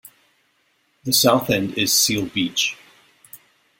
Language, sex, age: English, male, 40-49